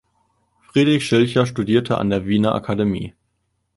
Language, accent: German, Deutschland Deutsch